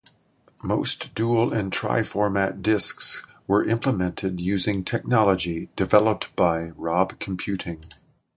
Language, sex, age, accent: English, male, 60-69, United States English